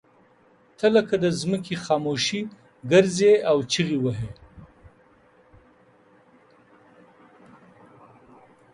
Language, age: Pashto, 50-59